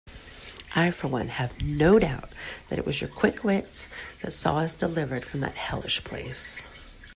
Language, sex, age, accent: English, female, 30-39, United States English